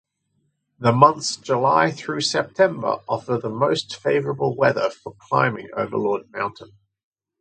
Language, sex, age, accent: English, male, 30-39, Australian English